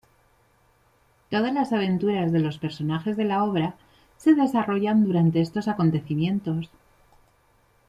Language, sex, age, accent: Spanish, female, 50-59, España: Centro-Sur peninsular (Madrid, Toledo, Castilla-La Mancha)